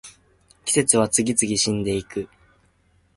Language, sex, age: Japanese, male, 19-29